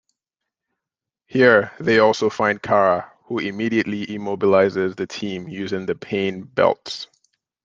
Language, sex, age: English, male, 30-39